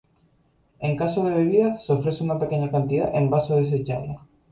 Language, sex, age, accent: Spanish, male, 19-29, España: Islas Canarias